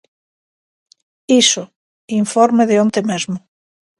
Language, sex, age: Galician, female, 50-59